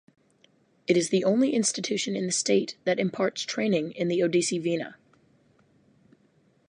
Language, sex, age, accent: English, female, 19-29, United States English